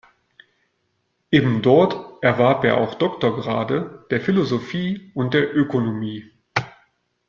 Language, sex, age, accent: German, male, 40-49, Deutschland Deutsch